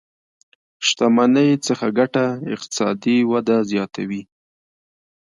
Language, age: Pashto, 30-39